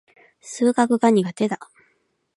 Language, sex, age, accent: Japanese, female, 19-29, 関西